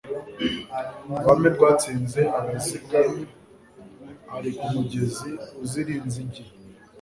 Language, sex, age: Kinyarwanda, male, under 19